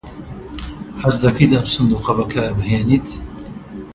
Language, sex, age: Central Kurdish, male, 30-39